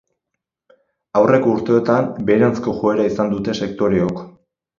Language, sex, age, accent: Basque, male, 19-29, Erdialdekoa edo Nafarra (Gipuzkoa, Nafarroa)